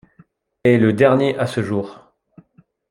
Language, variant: French, Français de métropole